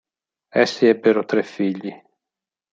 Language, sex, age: Italian, male, 50-59